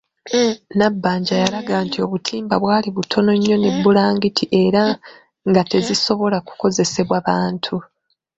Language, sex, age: Ganda, female, 30-39